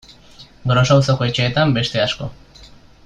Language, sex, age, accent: Basque, male, 19-29, Mendebalekoa (Araba, Bizkaia, Gipuzkoako mendebaleko herri batzuk)